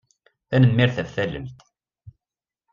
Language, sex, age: Kabyle, male, 40-49